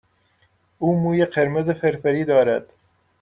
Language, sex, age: Persian, male, 30-39